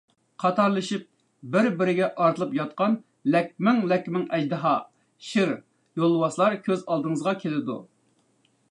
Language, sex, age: Uyghur, male, 30-39